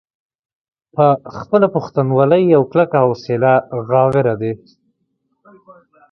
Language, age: Pashto, 30-39